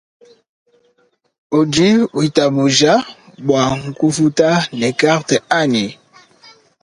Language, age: Luba-Lulua, 30-39